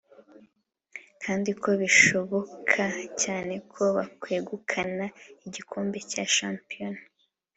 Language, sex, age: Kinyarwanda, female, 19-29